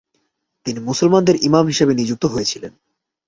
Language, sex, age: Bengali, male, 19-29